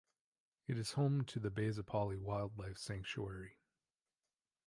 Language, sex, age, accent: English, male, 40-49, United States English